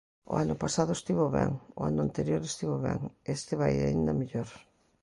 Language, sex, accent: Galician, female, Normativo (estándar)